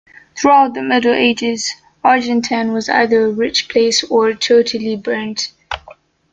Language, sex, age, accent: English, female, 19-29, United States English